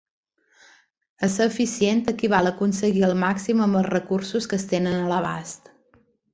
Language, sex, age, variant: Catalan, female, 40-49, Balear